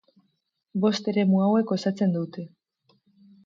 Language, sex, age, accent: Basque, female, 19-29, Mendebalekoa (Araba, Bizkaia, Gipuzkoako mendebaleko herri batzuk)